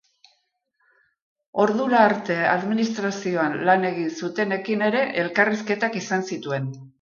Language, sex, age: Basque, female, 60-69